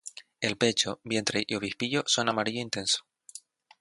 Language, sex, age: Spanish, male, 19-29